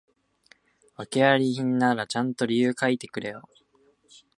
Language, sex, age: Japanese, male, under 19